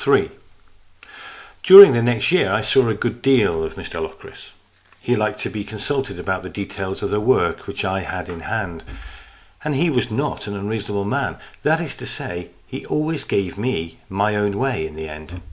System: none